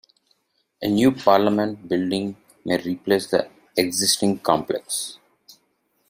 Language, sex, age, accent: English, male, 30-39, India and South Asia (India, Pakistan, Sri Lanka)